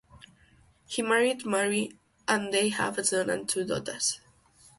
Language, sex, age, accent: English, female, 19-29, United States English